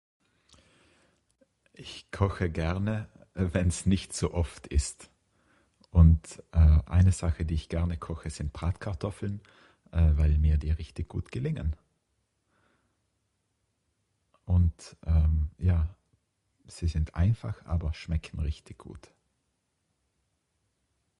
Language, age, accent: German, 40-49, Österreichisches Deutsch